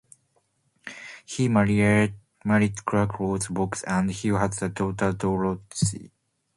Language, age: English, 19-29